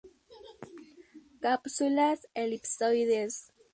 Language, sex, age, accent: Spanish, female, under 19, México